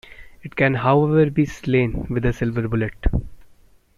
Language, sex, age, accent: English, male, under 19, India and South Asia (India, Pakistan, Sri Lanka)